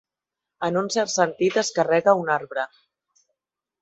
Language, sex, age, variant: Catalan, female, 30-39, Central